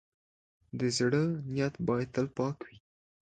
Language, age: Pashto, under 19